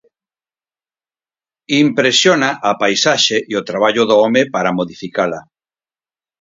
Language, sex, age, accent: Galician, male, 50-59, Normativo (estándar)